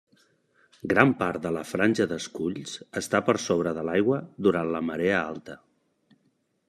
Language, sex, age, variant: Catalan, male, 40-49, Nord-Occidental